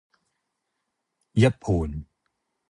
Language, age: Cantonese, 40-49